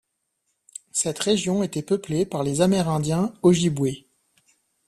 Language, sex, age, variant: French, male, 40-49, Français de métropole